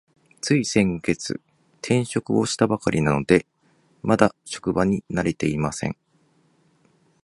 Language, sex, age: Japanese, male, 30-39